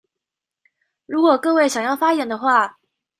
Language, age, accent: Chinese, 19-29, 出生地：臺北市